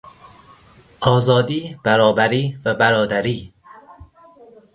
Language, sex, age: Persian, male, 19-29